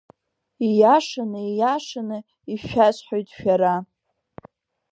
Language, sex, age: Abkhazian, female, under 19